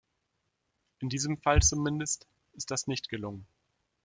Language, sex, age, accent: German, male, 30-39, Deutschland Deutsch